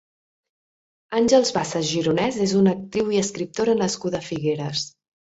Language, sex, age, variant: Catalan, female, 19-29, Central